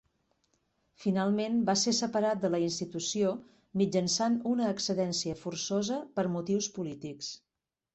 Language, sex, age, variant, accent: Catalan, female, 50-59, Central, central